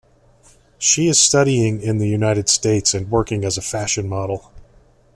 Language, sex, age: English, male, 30-39